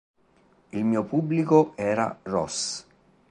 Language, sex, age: Italian, male, 30-39